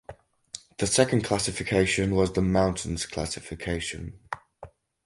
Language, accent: English, England English